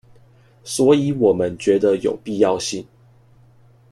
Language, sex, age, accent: Chinese, male, 19-29, 出生地：臺北市